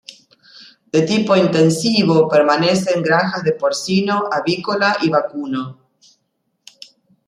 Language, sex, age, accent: Spanish, female, 50-59, Rioplatense: Argentina, Uruguay, este de Bolivia, Paraguay